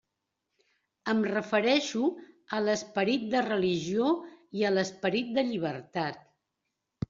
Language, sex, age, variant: Catalan, female, 60-69, Central